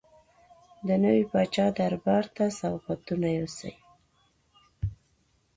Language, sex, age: Pashto, female, 19-29